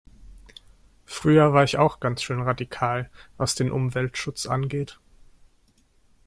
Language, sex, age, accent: German, male, 19-29, Deutschland Deutsch